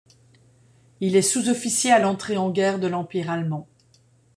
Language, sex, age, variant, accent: French, female, 40-49, Français d'Europe, Français de Belgique